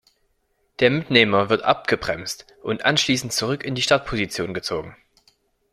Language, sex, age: German, male, 19-29